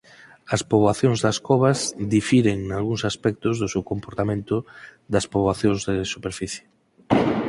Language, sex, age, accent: Galician, male, 40-49, Normativo (estándar)